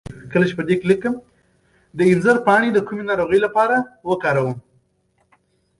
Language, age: Pashto, under 19